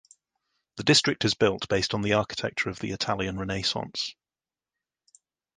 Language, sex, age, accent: English, male, 30-39, England English